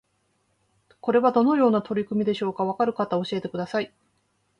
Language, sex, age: Japanese, female, 50-59